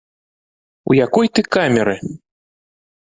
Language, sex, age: Belarusian, male, 30-39